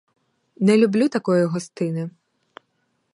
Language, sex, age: Ukrainian, female, 19-29